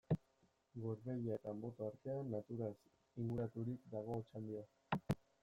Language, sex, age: Basque, male, 19-29